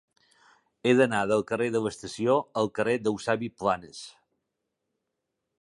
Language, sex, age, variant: Catalan, male, 40-49, Balear